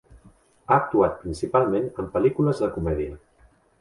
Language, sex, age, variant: Catalan, male, 40-49, Central